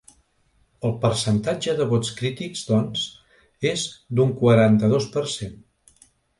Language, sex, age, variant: Catalan, male, 60-69, Central